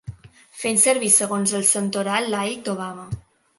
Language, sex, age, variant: Catalan, female, under 19, Balear